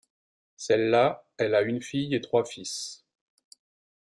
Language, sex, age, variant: French, male, 50-59, Français de métropole